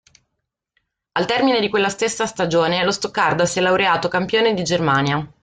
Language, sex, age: Italian, female, 19-29